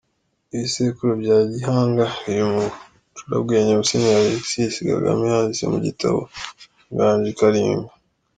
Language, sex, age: Kinyarwanda, male, under 19